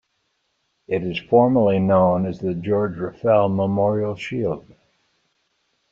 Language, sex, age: English, male, 80-89